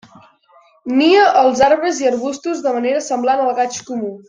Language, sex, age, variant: Catalan, male, under 19, Central